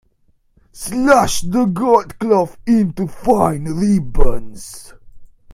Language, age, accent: English, 19-29, United States English